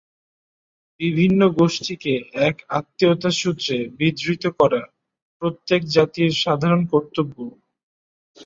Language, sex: Bengali, male